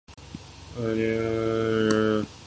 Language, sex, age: Urdu, male, 19-29